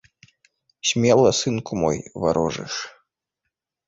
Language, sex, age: Belarusian, male, 19-29